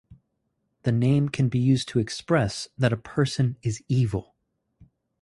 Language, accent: English, United States English